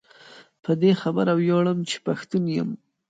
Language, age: Pashto, 19-29